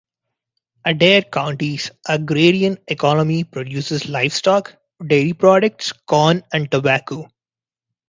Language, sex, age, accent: English, male, 19-29, India and South Asia (India, Pakistan, Sri Lanka)